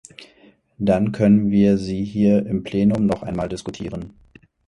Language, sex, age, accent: German, male, 30-39, Deutschland Deutsch